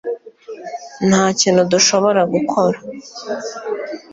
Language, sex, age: Kinyarwanda, female, 19-29